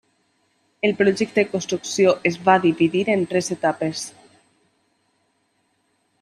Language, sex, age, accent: Catalan, female, 19-29, valencià